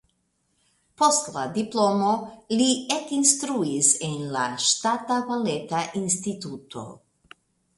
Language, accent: Esperanto, Internacia